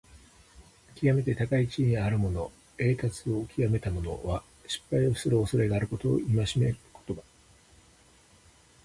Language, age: Japanese, 60-69